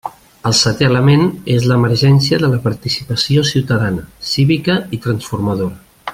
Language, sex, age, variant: Catalan, male, 50-59, Central